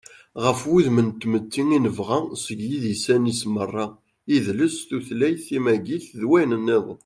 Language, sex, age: Kabyle, male, 19-29